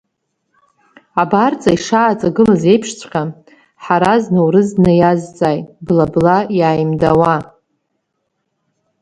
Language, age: Abkhazian, 30-39